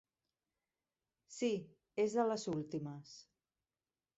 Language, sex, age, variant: Catalan, female, 50-59, Central